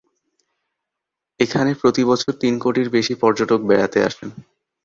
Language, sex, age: Bengali, male, under 19